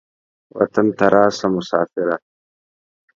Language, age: Pashto, 19-29